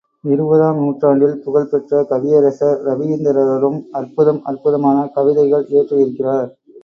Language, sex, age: Tamil, male, 30-39